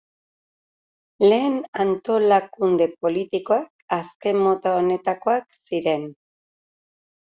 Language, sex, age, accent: Basque, female, 50-59, Erdialdekoa edo Nafarra (Gipuzkoa, Nafarroa)